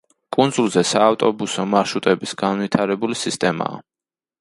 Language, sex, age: Georgian, male, 19-29